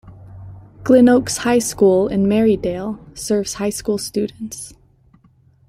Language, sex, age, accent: English, female, 19-29, United States English